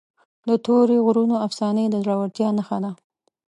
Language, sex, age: Pashto, female, 30-39